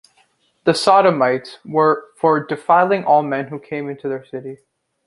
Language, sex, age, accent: English, male, under 19, United States English